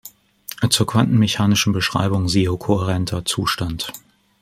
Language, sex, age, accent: German, male, 40-49, Deutschland Deutsch